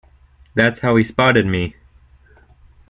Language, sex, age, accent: English, male, under 19, United States English